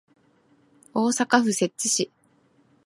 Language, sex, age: Japanese, female, 19-29